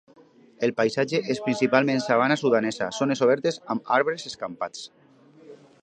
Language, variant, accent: Catalan, Alacantí, valencià